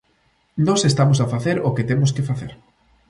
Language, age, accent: Galician, under 19, Normativo (estándar)